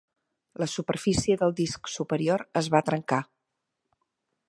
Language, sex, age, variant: Catalan, female, 50-59, Central